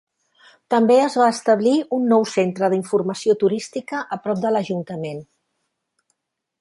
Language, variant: Catalan, Septentrional